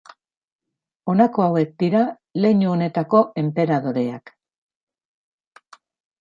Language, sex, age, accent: Basque, female, 60-69, Erdialdekoa edo Nafarra (Gipuzkoa, Nafarroa)